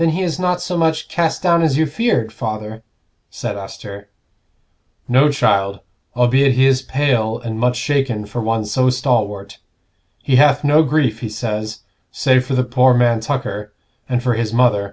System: none